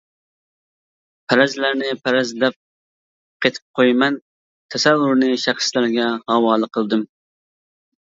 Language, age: Uyghur, 19-29